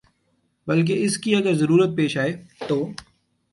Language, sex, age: Urdu, male, 19-29